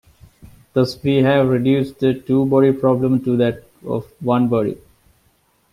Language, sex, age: English, male, 19-29